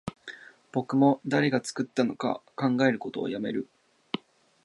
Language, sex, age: Japanese, male, 19-29